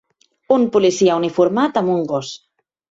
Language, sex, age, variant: Catalan, female, 19-29, Central